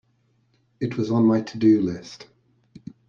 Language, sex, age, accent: English, male, 50-59, England English